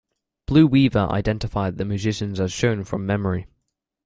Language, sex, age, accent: English, male, 19-29, England English